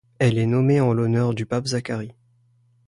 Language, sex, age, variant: French, male, 19-29, Français du nord de l'Afrique